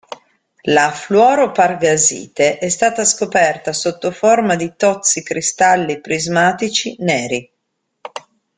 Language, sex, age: Italian, female, 50-59